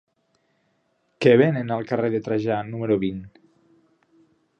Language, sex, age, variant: Catalan, male, 19-29, Nord-Occidental